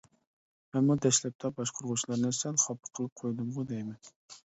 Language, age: Uyghur, 30-39